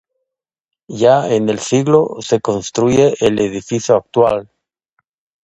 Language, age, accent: Spanish, 50-59, América central